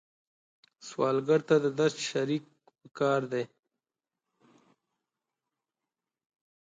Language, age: Pashto, 30-39